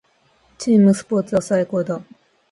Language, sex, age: Japanese, female, under 19